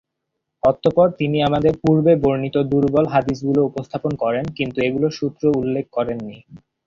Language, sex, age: Bengali, male, 19-29